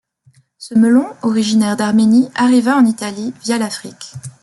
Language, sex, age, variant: French, female, 19-29, Français de métropole